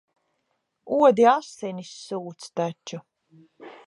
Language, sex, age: Latvian, female, 40-49